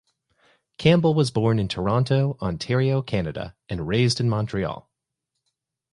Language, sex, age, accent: English, male, 30-39, United States English